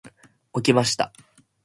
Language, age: Japanese, under 19